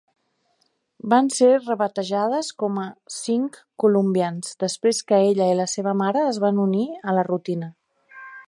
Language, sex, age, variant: Catalan, female, 50-59, Central